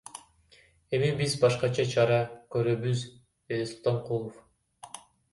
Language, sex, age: Kyrgyz, male, under 19